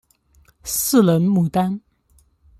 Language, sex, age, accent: Chinese, female, 19-29, 出生地：江西省